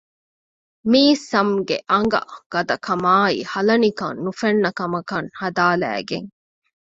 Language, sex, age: Divehi, female, 30-39